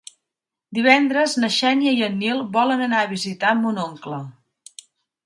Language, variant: Catalan, Central